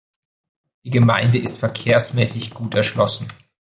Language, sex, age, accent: German, male, 30-39, Österreichisches Deutsch